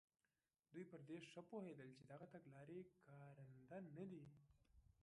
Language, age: Pashto, 19-29